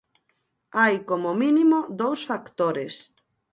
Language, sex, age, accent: Galician, female, 50-59, Atlántico (seseo e gheada)